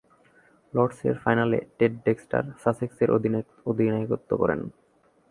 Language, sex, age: Bengali, male, 19-29